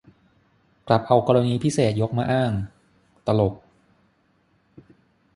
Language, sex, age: Thai, male, 40-49